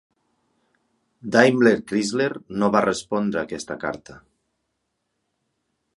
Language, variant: Catalan, Central